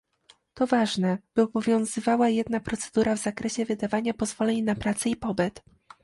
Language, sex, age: Polish, female, 19-29